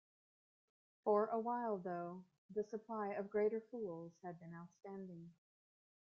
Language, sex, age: English, female, 40-49